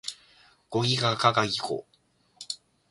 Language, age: Japanese, 19-29